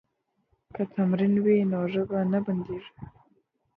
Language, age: Pashto, under 19